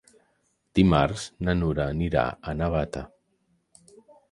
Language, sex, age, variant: Catalan, male, 40-49, Central